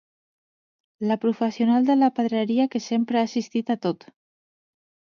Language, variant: Catalan, Central